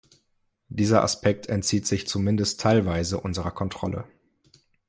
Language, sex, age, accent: German, male, 19-29, Deutschland Deutsch